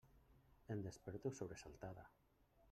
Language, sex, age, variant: Catalan, male, 50-59, Central